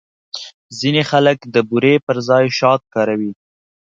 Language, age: Pashto, 19-29